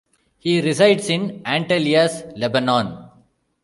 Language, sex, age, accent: English, male, 40-49, India and South Asia (India, Pakistan, Sri Lanka)